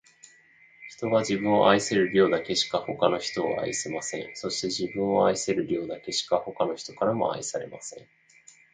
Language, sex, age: Japanese, male, 30-39